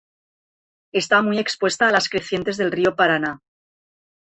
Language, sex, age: Spanish, female, 40-49